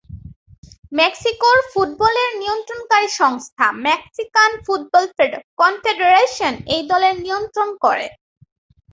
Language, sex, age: Bengali, female, under 19